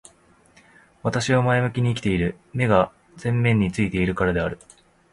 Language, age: Japanese, 30-39